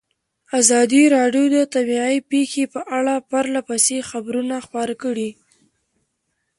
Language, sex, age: Pashto, female, 19-29